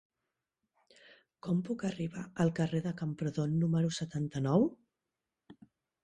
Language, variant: Catalan, Central